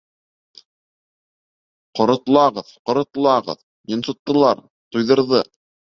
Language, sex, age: Bashkir, male, 19-29